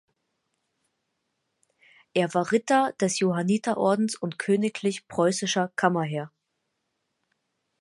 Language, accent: German, Deutschland Deutsch; Hochdeutsch